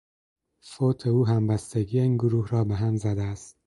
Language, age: Persian, 19-29